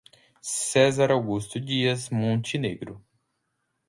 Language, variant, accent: Portuguese, Portuguese (Brasil), Paulista